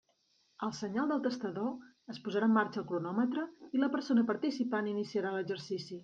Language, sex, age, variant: Catalan, female, 40-49, Central